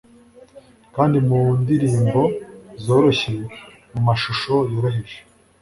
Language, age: Kinyarwanda, 19-29